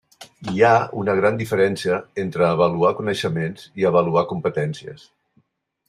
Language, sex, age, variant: Catalan, male, 60-69, Central